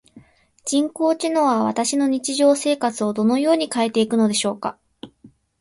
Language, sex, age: Japanese, female, 19-29